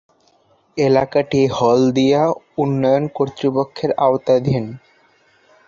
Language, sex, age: Bengali, male, under 19